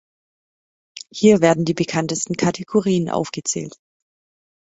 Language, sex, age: German, female, 30-39